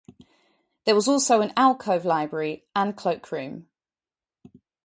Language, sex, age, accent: English, female, 19-29, England English